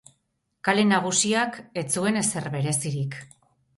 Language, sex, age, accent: Basque, female, 40-49, Erdialdekoa edo Nafarra (Gipuzkoa, Nafarroa)